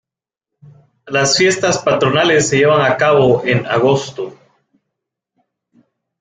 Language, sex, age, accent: Spanish, male, 19-29, América central